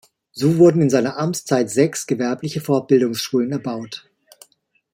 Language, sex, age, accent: German, male, 40-49, Deutschland Deutsch